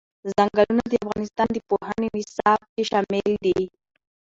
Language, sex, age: Pashto, female, 19-29